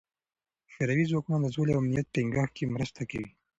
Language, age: Pashto, 19-29